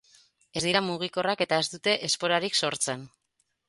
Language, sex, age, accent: Basque, female, 30-39, Mendebalekoa (Araba, Bizkaia, Gipuzkoako mendebaleko herri batzuk)